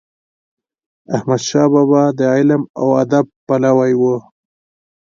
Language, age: Pashto, 19-29